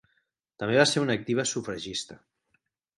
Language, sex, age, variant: Catalan, male, 40-49, Central